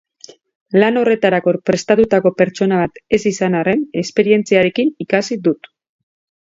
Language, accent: Basque, Mendebalekoa (Araba, Bizkaia, Gipuzkoako mendebaleko herri batzuk)